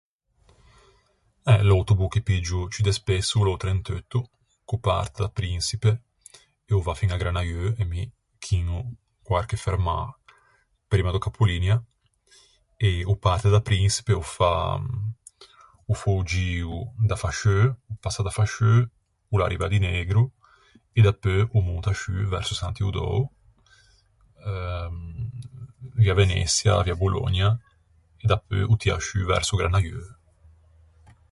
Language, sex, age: Ligurian, male, 30-39